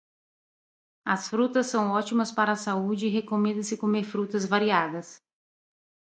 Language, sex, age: Portuguese, female, 30-39